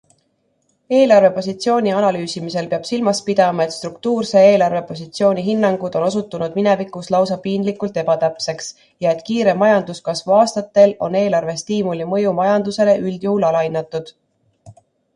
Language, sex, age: Estonian, female, 30-39